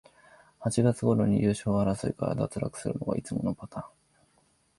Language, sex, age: Japanese, male, 19-29